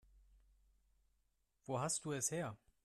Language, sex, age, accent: German, male, 30-39, Deutschland Deutsch